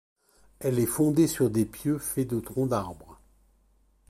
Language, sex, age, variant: French, male, 50-59, Français de métropole